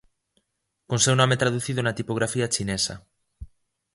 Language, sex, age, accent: Galician, male, under 19, Normativo (estándar)